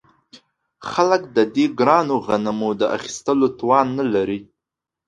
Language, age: Pashto, 19-29